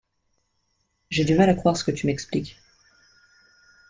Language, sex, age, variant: French, female, 30-39, Français de métropole